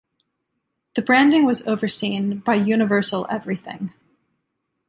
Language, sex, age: English, female, 19-29